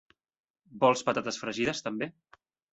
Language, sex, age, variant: Catalan, male, 19-29, Central